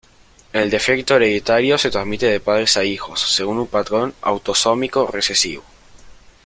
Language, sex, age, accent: Spanish, male, under 19, Rioplatense: Argentina, Uruguay, este de Bolivia, Paraguay